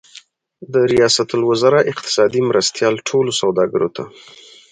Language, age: Pashto, 19-29